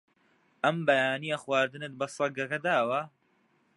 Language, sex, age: Central Kurdish, male, 19-29